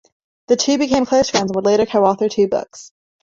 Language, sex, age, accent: English, female, 19-29, England English